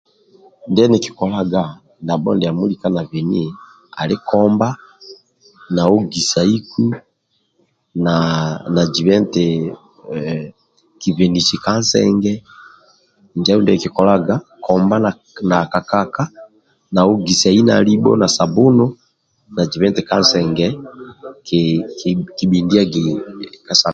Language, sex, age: Amba (Uganda), male, 50-59